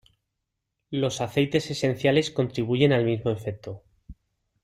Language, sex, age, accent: Spanish, male, 30-39, España: Sur peninsular (Andalucia, Extremadura, Murcia)